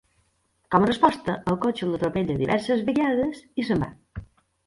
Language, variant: Catalan, Balear